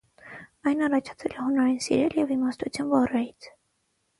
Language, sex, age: Armenian, female, under 19